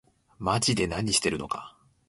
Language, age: Japanese, 19-29